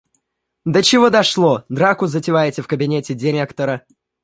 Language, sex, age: Russian, male, 19-29